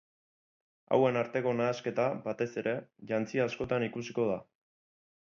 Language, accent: Basque, Erdialdekoa edo Nafarra (Gipuzkoa, Nafarroa)